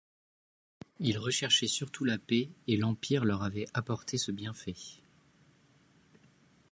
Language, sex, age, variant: French, male, 19-29, Français de métropole